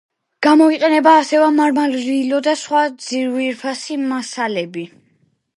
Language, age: Georgian, under 19